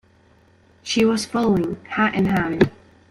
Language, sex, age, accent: English, female, under 19, England English